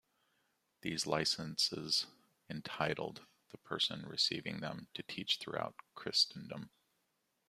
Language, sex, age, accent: English, male, 40-49, United States English